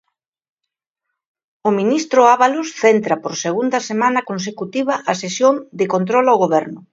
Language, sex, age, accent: Galician, female, 60-69, Normativo (estándar)